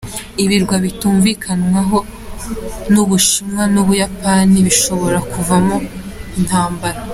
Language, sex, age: Kinyarwanda, female, under 19